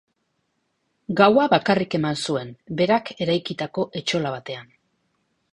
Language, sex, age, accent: Basque, female, 50-59, Mendebalekoa (Araba, Bizkaia, Gipuzkoako mendebaleko herri batzuk)